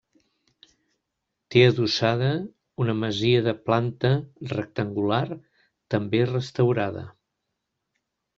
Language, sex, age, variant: Catalan, male, 60-69, Central